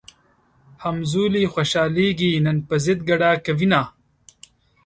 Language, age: Pashto, 19-29